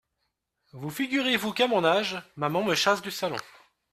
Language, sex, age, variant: French, male, 40-49, Français de métropole